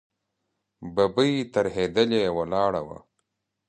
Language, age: Pashto, 30-39